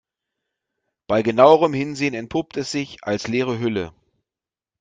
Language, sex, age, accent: German, male, 40-49, Deutschland Deutsch